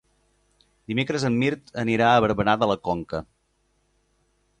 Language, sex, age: Catalan, male, 30-39